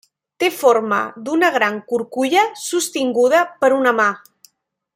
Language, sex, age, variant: Catalan, female, 30-39, Central